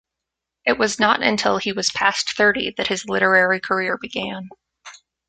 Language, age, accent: English, 19-29, United States English